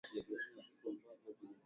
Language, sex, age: Swahili, male, 19-29